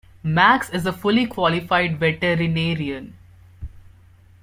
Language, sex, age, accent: English, male, 19-29, India and South Asia (India, Pakistan, Sri Lanka)